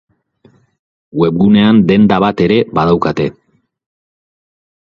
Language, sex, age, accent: Basque, male, 30-39, Erdialdekoa edo Nafarra (Gipuzkoa, Nafarroa)